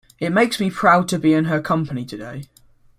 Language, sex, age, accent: English, male, under 19, England English